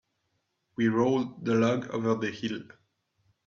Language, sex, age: English, male, 19-29